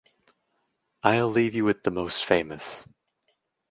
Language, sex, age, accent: English, male, 19-29, United States English